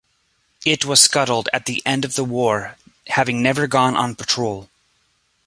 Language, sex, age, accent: English, male, 40-49, United States English